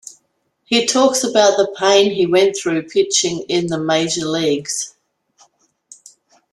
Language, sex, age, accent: English, female, 50-59, Australian English